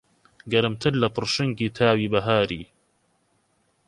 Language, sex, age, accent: Central Kurdish, male, 19-29, سۆرانی